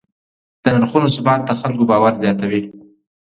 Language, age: Pashto, 19-29